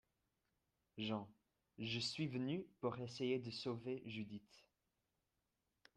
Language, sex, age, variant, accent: French, male, under 19, Français d'Amérique du Nord, Français du Canada